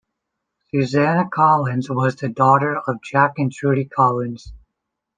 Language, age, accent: English, 30-39, United States English